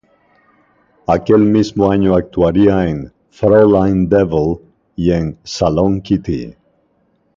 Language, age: Spanish, 50-59